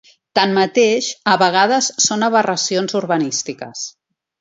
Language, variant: Catalan, Central